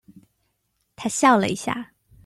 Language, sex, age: Chinese, female, 19-29